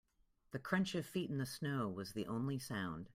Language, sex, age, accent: English, female, 40-49, United States English